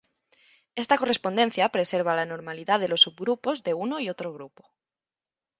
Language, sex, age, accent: Spanish, female, 19-29, España: Centro-Sur peninsular (Madrid, Toledo, Castilla-La Mancha)